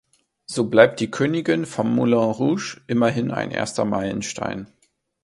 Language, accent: German, Deutschland Deutsch